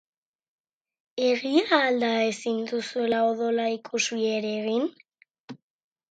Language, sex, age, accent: Basque, female, under 19, Erdialdekoa edo Nafarra (Gipuzkoa, Nafarroa)